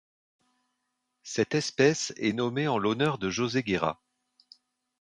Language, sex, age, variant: French, male, 40-49, Français de métropole